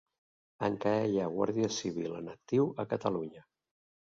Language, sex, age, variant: Catalan, male, 50-59, Central